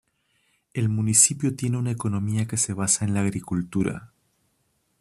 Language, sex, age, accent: Spanish, male, 30-39, Andino-Pacífico: Colombia, Perú, Ecuador, oeste de Bolivia y Venezuela andina